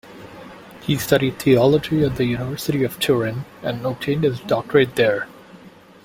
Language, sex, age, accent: English, male, 19-29, United States English